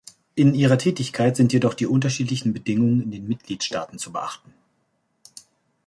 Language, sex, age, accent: German, male, 30-39, Deutschland Deutsch